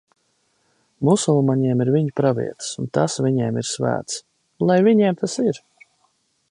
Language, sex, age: Latvian, male, 30-39